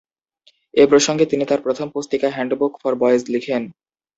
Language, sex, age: Bengali, male, 19-29